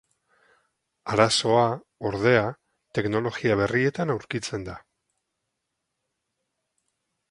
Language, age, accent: Basque, under 19, Mendebalekoa (Araba, Bizkaia, Gipuzkoako mendebaleko herri batzuk)